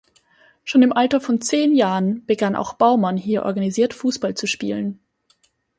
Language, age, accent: German, 19-29, Österreichisches Deutsch